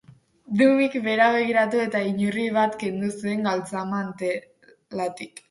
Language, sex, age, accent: Basque, female, under 19, Mendebalekoa (Araba, Bizkaia, Gipuzkoako mendebaleko herri batzuk)